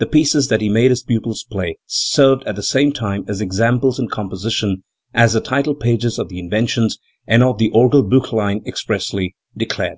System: none